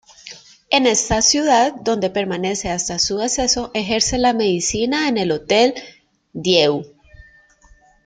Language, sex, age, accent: Spanish, female, 30-39, Andino-Pacífico: Colombia, Perú, Ecuador, oeste de Bolivia y Venezuela andina